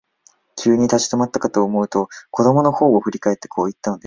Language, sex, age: Japanese, male, 19-29